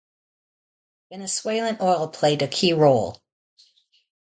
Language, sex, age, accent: English, female, 60-69, United States English